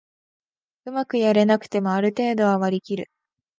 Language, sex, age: Japanese, female, 19-29